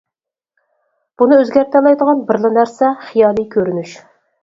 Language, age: Uyghur, 30-39